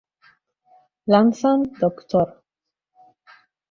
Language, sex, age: Spanish, female, 19-29